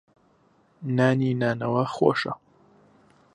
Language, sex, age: Central Kurdish, male, 19-29